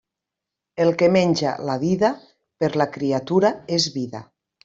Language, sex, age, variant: Catalan, female, 50-59, Nord-Occidental